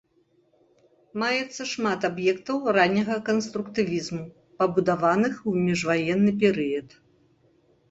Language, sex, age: Belarusian, female, 50-59